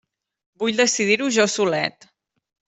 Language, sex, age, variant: Catalan, female, 40-49, Central